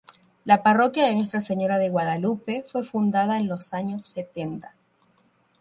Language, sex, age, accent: Spanish, female, 19-29, Rioplatense: Argentina, Uruguay, este de Bolivia, Paraguay